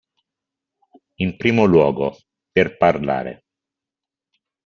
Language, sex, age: Italian, male, 50-59